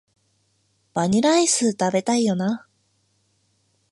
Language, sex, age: Japanese, female, 19-29